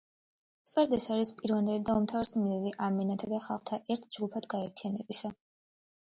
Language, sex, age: Georgian, female, 19-29